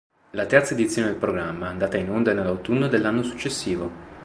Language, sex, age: Italian, male, 30-39